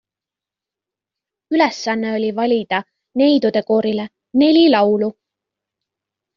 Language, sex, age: Estonian, female, 19-29